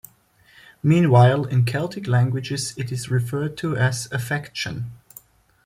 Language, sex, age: English, male, 19-29